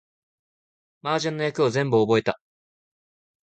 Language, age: Japanese, 19-29